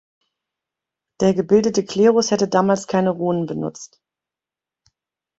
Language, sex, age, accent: German, female, 30-39, Deutschland Deutsch